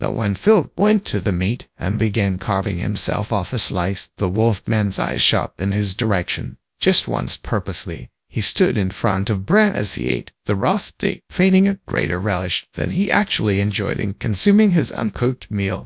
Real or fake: fake